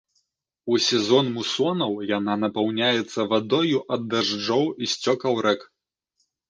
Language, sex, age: Belarusian, male, 19-29